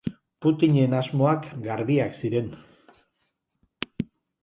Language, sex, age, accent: Basque, male, 50-59, Erdialdekoa edo Nafarra (Gipuzkoa, Nafarroa)